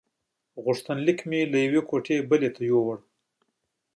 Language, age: Pashto, 40-49